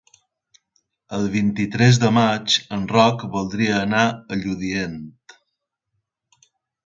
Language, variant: Catalan, Balear